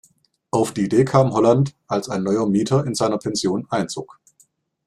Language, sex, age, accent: German, male, 40-49, Deutschland Deutsch